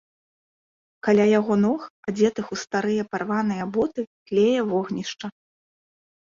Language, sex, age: Belarusian, female, 30-39